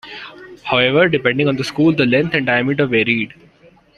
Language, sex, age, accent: English, male, under 19, India and South Asia (India, Pakistan, Sri Lanka)